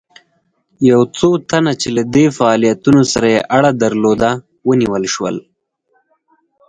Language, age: Pashto, 19-29